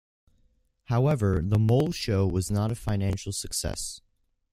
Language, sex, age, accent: English, male, under 19, United States English